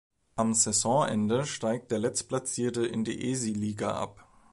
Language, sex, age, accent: German, male, 19-29, Deutschland Deutsch